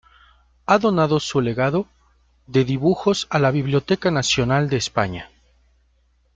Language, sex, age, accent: Spanish, male, 30-39, México